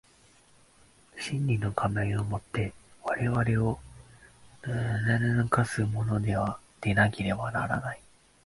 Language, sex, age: Japanese, male, 19-29